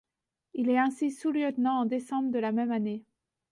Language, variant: French, Français de métropole